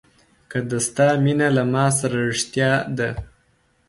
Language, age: Pashto, 19-29